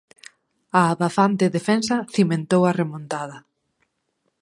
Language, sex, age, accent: Galician, female, 30-39, Normativo (estándar)